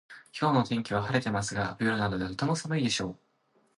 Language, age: Japanese, 19-29